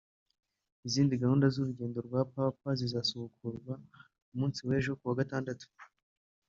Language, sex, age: Kinyarwanda, male, 30-39